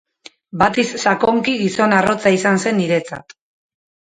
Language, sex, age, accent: Basque, female, 40-49, Mendebalekoa (Araba, Bizkaia, Gipuzkoako mendebaleko herri batzuk)